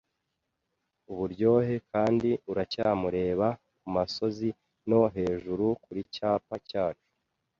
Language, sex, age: Kinyarwanda, male, 19-29